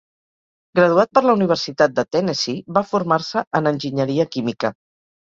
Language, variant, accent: Catalan, Central, central